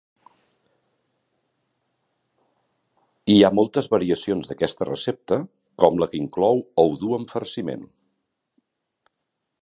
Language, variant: Catalan, Central